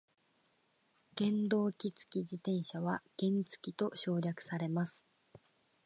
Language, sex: Japanese, female